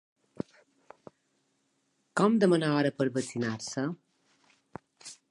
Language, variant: Catalan, Balear